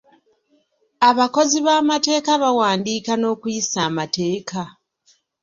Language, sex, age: Ganda, female, 50-59